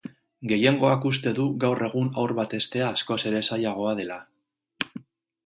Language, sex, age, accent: Basque, male, 30-39, Mendebalekoa (Araba, Bizkaia, Gipuzkoako mendebaleko herri batzuk)